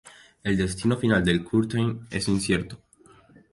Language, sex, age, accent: Spanish, male, 19-29, España: Islas Canarias